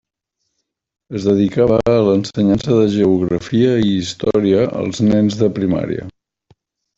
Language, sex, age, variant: Catalan, male, 50-59, Central